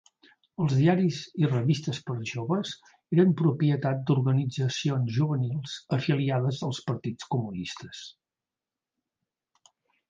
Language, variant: Catalan, Central